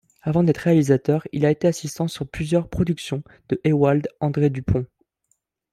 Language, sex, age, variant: French, male, 19-29, Français de métropole